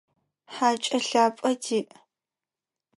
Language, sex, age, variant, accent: Adyghe, female, under 19, Адыгабзэ (Кирил, пстэумэ зэдыряе), Бжъэдыгъу (Bjeduğ)